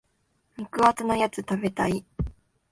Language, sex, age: Japanese, female, 19-29